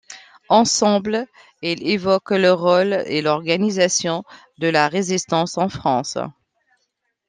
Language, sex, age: French, female, 40-49